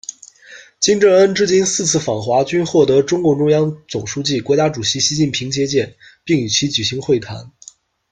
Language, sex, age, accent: Chinese, male, 19-29, 出生地：山东省